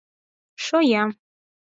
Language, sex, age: Mari, female, under 19